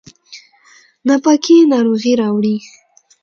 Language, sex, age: Pashto, female, 19-29